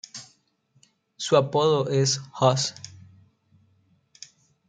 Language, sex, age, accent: Spanish, male, under 19, México